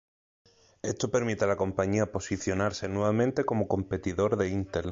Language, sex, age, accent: Spanish, male, 19-29, España: Sur peninsular (Andalucia, Extremadura, Murcia)